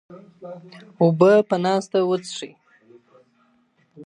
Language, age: Pashto, 19-29